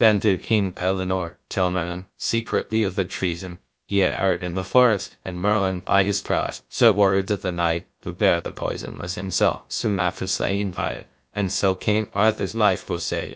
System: TTS, GlowTTS